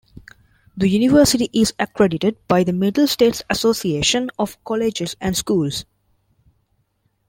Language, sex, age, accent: English, female, 19-29, India and South Asia (India, Pakistan, Sri Lanka)